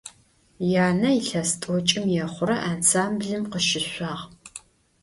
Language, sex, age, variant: Adyghe, female, 50-59, Адыгабзэ (Кирил, пстэумэ зэдыряе)